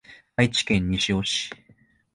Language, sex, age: Japanese, male, 19-29